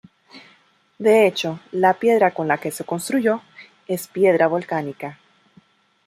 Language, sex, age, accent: Spanish, female, 30-39, América central